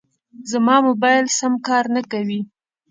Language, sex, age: Pashto, female, 19-29